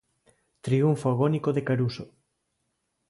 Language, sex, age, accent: Galician, male, 30-39, Normativo (estándar)